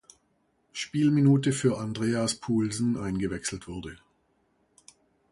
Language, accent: German, Deutschland Deutsch